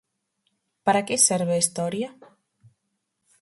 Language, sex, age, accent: Galician, female, 19-29, Normativo (estándar)